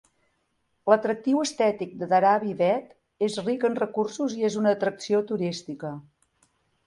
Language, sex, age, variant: Catalan, female, 50-59, Central